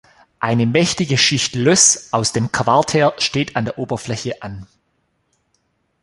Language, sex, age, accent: German, male, 40-49, Deutschland Deutsch